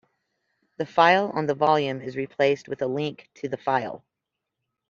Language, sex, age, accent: English, female, 50-59, United States English